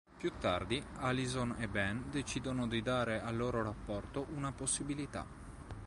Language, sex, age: Italian, male, 30-39